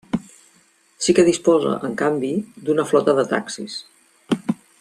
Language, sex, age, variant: Catalan, female, 50-59, Central